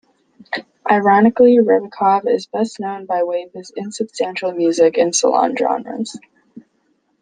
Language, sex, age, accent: English, female, under 19, United States English